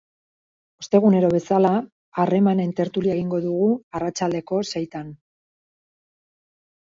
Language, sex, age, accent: Basque, female, 40-49, Erdialdekoa edo Nafarra (Gipuzkoa, Nafarroa)